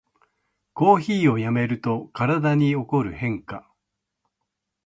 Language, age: Japanese, 50-59